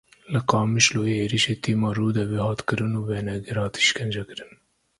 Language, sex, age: Kurdish, male, 30-39